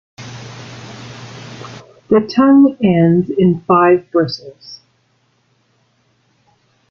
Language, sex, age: English, female, 50-59